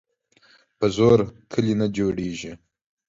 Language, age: Pashto, 19-29